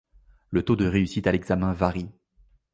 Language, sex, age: French, male, 19-29